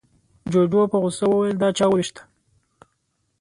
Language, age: Pashto, 19-29